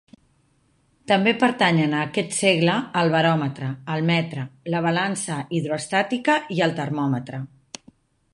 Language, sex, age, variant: Catalan, female, 40-49, Septentrional